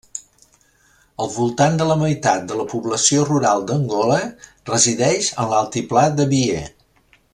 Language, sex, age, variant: Catalan, male, 60-69, Central